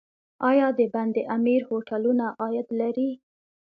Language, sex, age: Pashto, female, 19-29